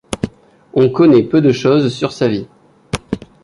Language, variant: French, Français de métropole